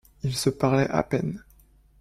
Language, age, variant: French, 19-29, Français de métropole